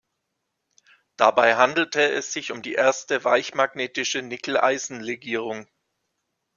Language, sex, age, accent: German, male, 40-49, Deutschland Deutsch